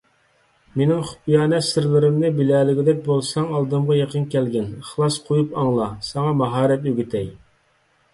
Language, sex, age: Uyghur, male, 30-39